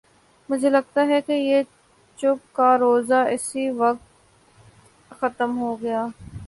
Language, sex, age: Urdu, female, 19-29